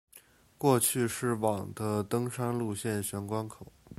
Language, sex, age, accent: Chinese, male, 19-29, 出生地：北京市